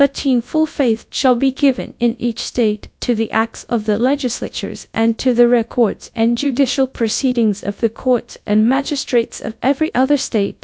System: TTS, GradTTS